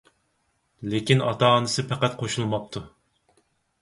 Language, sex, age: Uyghur, male, 30-39